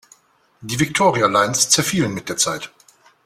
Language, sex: German, male